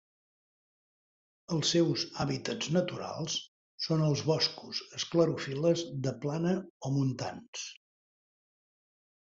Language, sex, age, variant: Catalan, male, 60-69, Central